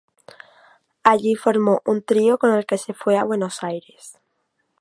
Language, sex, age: Spanish, female, 19-29